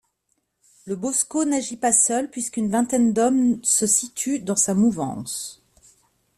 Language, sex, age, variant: French, female, 40-49, Français de métropole